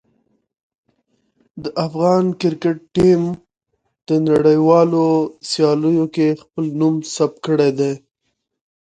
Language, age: Pashto, 19-29